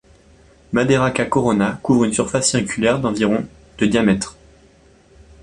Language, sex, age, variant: French, male, under 19, Français de métropole